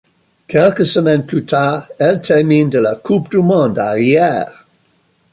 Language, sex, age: French, male, 60-69